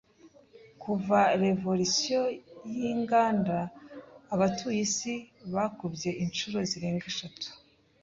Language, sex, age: Kinyarwanda, female, 19-29